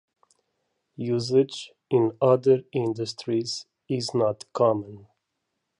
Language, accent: English, United States English